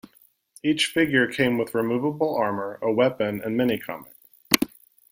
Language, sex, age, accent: English, male, 30-39, United States English